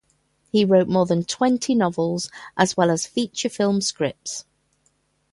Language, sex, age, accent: English, female, 50-59, England English